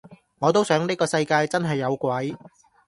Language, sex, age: Cantonese, male, 19-29